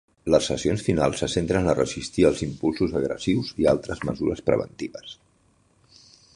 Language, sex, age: Catalan, male, 50-59